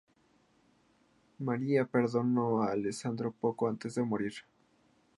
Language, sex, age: Spanish, male, 19-29